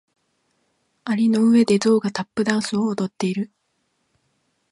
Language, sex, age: Japanese, female, 19-29